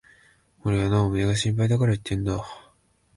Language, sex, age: Japanese, male, 19-29